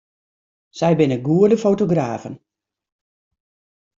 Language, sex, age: Western Frisian, female, 60-69